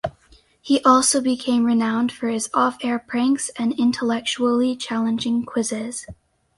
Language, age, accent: English, under 19, United States English